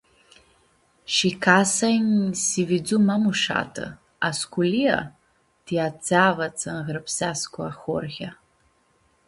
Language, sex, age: Aromanian, female, 30-39